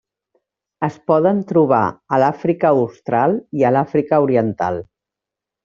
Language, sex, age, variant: Catalan, female, 50-59, Central